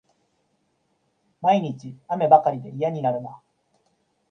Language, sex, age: Japanese, male, 30-39